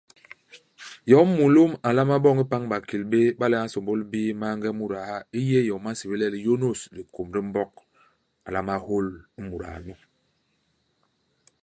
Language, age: Basaa, 40-49